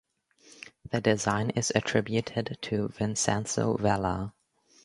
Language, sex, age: English, female, under 19